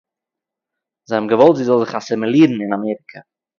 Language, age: Yiddish, 30-39